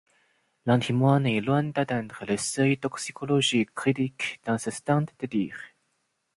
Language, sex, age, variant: French, male, 19-29, Français de métropole